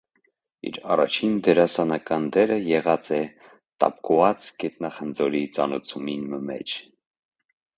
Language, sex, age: Armenian, male, 30-39